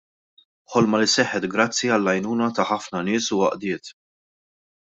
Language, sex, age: Maltese, male, 19-29